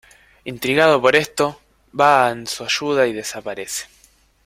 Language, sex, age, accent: Spanish, male, 19-29, Rioplatense: Argentina, Uruguay, este de Bolivia, Paraguay